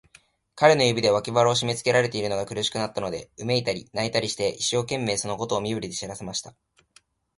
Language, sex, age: Japanese, male, 19-29